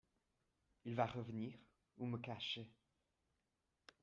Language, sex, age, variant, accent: French, male, under 19, Français d'Amérique du Nord, Français du Canada